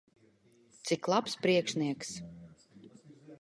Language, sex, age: Latvian, female, 50-59